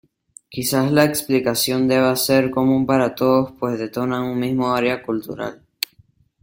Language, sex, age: Spanish, male, under 19